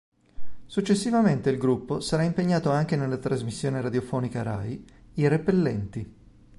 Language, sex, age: Italian, male, 40-49